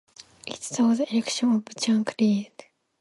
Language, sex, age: English, female, 19-29